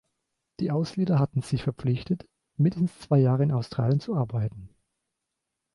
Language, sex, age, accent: German, male, 19-29, Deutschland Deutsch